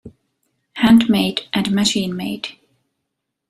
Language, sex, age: English, female, 19-29